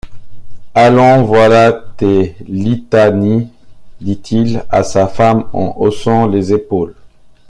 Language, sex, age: French, male, 40-49